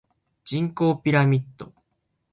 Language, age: Japanese, 19-29